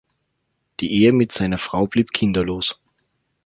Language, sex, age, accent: German, male, 30-39, Österreichisches Deutsch